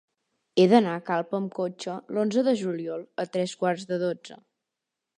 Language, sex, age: Catalan, female, under 19